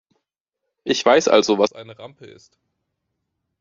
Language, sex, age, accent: German, male, 19-29, Deutschland Deutsch